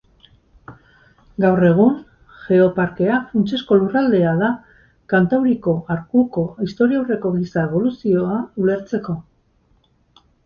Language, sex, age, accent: Basque, female, 50-59, Erdialdekoa edo Nafarra (Gipuzkoa, Nafarroa)